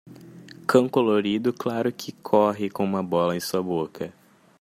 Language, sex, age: Portuguese, male, 19-29